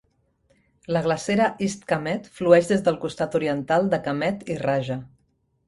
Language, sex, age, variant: Catalan, female, 40-49, Central